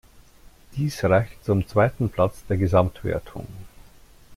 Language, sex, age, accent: German, male, 50-59, Deutschland Deutsch